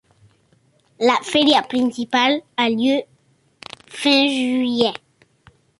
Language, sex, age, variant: French, male, under 19, Français de métropole